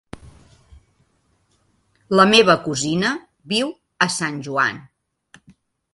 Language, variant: Catalan, Central